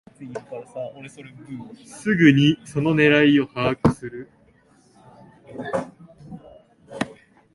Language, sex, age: Japanese, male, 19-29